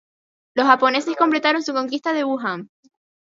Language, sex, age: Spanish, female, 19-29